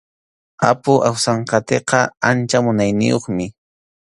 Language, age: Arequipa-La Unión Quechua, 30-39